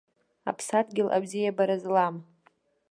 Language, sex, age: Abkhazian, female, under 19